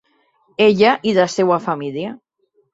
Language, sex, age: Catalan, female, 30-39